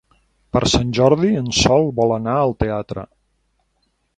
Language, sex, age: Catalan, male, 40-49